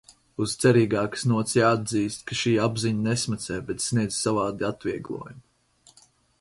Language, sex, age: Latvian, male, 19-29